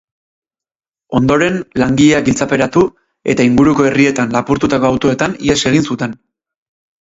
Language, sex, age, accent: Basque, male, 30-39, Erdialdekoa edo Nafarra (Gipuzkoa, Nafarroa)